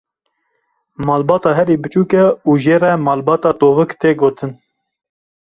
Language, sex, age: Kurdish, male, 30-39